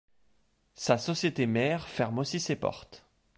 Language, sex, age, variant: French, male, 30-39, Français de métropole